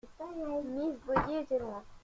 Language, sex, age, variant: French, male, 40-49, Français de métropole